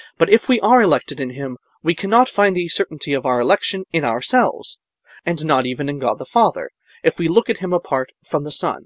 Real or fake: real